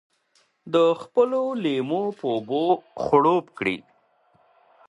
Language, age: Pashto, 30-39